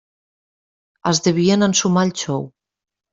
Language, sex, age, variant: Catalan, female, 40-49, Nord-Occidental